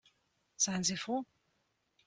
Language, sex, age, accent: German, female, 50-59, Deutschland Deutsch